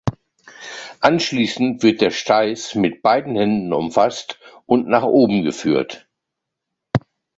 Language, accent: German, Deutschland Deutsch